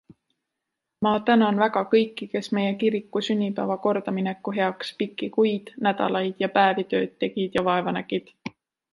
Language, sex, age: Estonian, female, 19-29